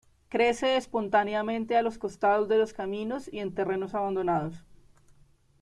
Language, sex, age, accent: Spanish, female, 19-29, Andino-Pacífico: Colombia, Perú, Ecuador, oeste de Bolivia y Venezuela andina